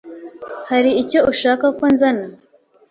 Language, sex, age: Kinyarwanda, female, 19-29